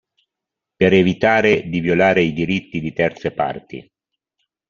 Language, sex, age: Italian, male, 50-59